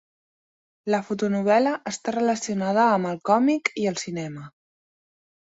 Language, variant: Catalan, Central